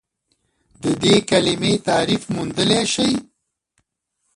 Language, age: Pashto, 40-49